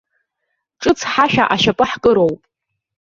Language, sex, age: Abkhazian, female, under 19